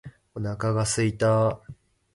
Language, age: Japanese, 19-29